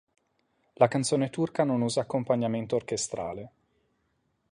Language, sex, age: Italian, male, 30-39